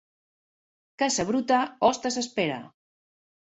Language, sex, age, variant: Catalan, female, 40-49, Central